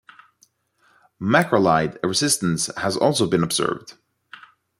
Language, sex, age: English, male, 30-39